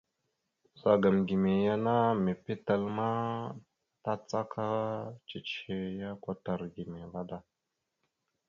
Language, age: Mada (Cameroon), 19-29